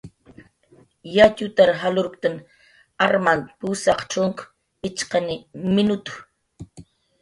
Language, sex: Jaqaru, female